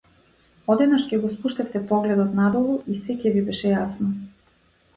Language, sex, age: Macedonian, female, 40-49